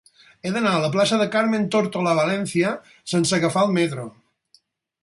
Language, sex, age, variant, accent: Catalan, male, 60-69, Balear, balear